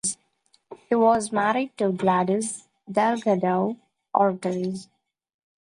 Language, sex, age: English, female, 19-29